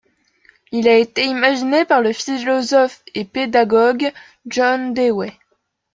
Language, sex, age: French, female, 19-29